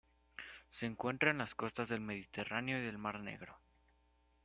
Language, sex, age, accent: Spanish, male, under 19, México